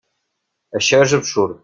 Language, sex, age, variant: Catalan, male, 50-59, Central